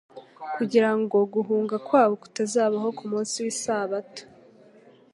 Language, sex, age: Kinyarwanda, female, 19-29